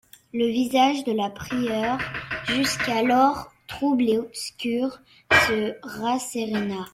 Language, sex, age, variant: French, female, under 19, Français de métropole